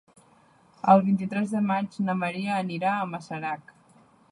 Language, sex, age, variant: Catalan, female, 30-39, Central